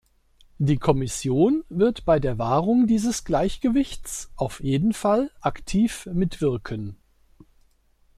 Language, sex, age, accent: German, male, 50-59, Deutschland Deutsch